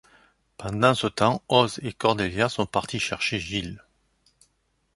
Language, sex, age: French, male, 50-59